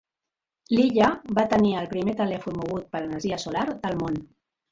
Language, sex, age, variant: Catalan, female, 60-69, Central